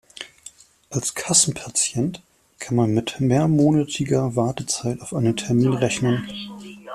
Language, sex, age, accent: German, male, 40-49, Deutschland Deutsch